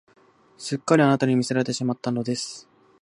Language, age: Japanese, 19-29